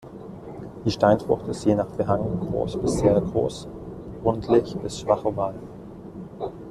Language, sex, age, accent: German, male, 19-29, Deutschland Deutsch